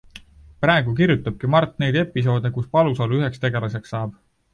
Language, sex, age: Estonian, male, 19-29